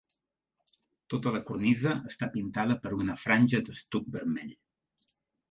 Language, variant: Catalan, Central